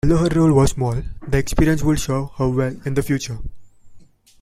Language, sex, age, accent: English, male, 19-29, India and South Asia (India, Pakistan, Sri Lanka)